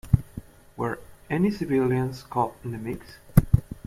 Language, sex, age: English, male, 19-29